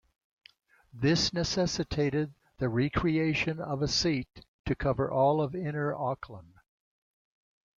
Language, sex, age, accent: English, male, 80-89, United States English